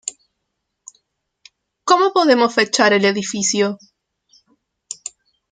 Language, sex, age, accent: Spanish, female, 19-29, Rioplatense: Argentina, Uruguay, este de Bolivia, Paraguay